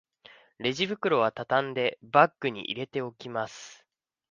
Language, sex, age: Japanese, male, 19-29